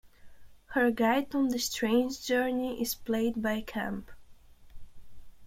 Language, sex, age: English, female, 19-29